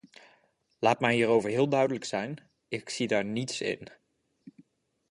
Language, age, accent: Dutch, 19-29, Nederlands Nederlands